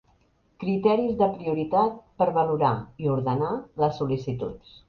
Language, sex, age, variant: Catalan, female, 50-59, Central